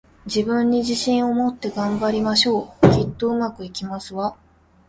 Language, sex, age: Japanese, female, 19-29